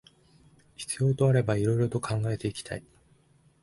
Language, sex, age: Japanese, male, 19-29